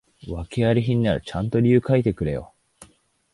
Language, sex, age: Japanese, male, 19-29